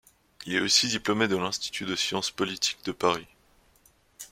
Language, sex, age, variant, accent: French, male, 19-29, Français d'Europe, Français de Suisse